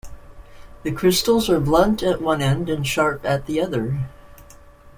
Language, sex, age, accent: English, female, 60-69, United States English